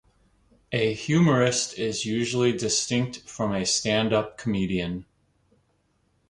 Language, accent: English, United States English